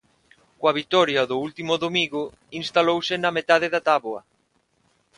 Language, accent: Galician, Normativo (estándar); Neofalante